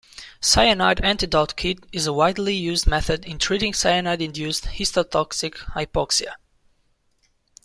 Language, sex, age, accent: English, male, 19-29, United States English